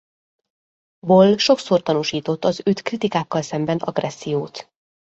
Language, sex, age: Hungarian, female, 30-39